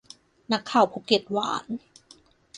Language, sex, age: Thai, female, 30-39